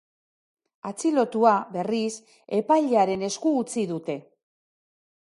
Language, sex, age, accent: Basque, female, 40-49, Mendebalekoa (Araba, Bizkaia, Gipuzkoako mendebaleko herri batzuk)